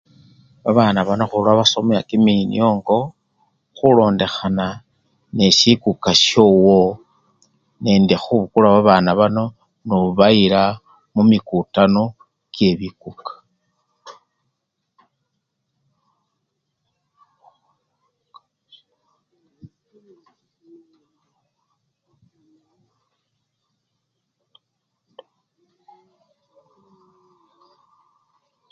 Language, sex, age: Luyia, male, 60-69